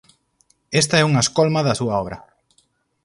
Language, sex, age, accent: Galician, male, 30-39, Central (gheada)